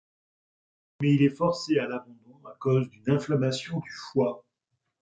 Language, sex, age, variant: French, male, 50-59, Français de métropole